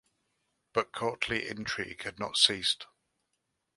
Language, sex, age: English, male, 40-49